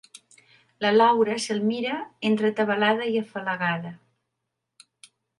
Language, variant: Catalan, Central